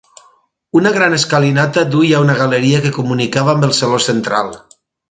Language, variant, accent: Catalan, Valencià meridional, valencià